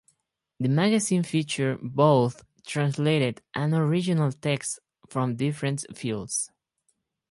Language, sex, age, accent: English, male, 19-29, United States English